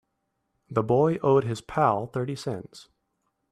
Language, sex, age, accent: English, male, 30-39, United States English